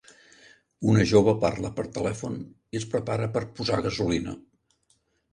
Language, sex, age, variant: Catalan, male, 70-79, Central